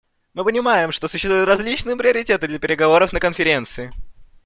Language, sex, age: Russian, male, under 19